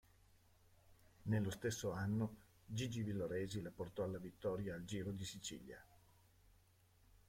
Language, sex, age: Italian, male, 50-59